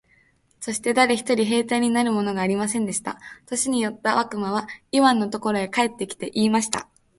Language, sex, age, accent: Japanese, female, under 19, 標準語